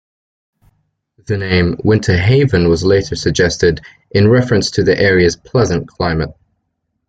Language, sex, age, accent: English, male, 19-29, England English